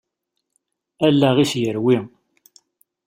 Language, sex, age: Kabyle, male, 50-59